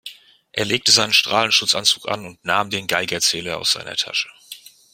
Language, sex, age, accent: German, male, 50-59, Deutschland Deutsch